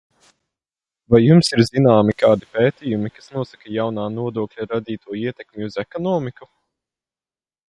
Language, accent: Latvian, Krievu